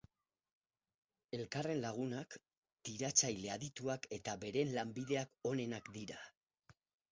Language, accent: Basque, Mendebalekoa (Araba, Bizkaia, Gipuzkoako mendebaleko herri batzuk)